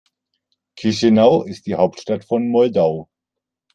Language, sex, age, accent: German, male, 50-59, Deutschland Deutsch